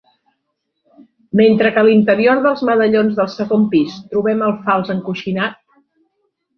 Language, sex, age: Catalan, female, 50-59